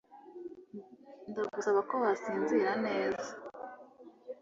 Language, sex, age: Kinyarwanda, female, 19-29